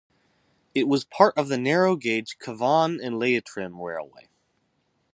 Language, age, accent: English, under 19, United States English